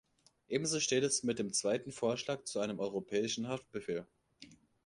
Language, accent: German, Deutschland Deutsch